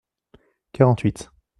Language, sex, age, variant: French, male, 19-29, Français de métropole